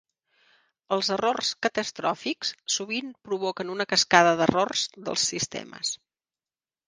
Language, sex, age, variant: Catalan, female, 50-59, Central